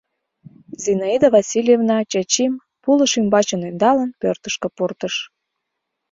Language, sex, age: Mari, female, 19-29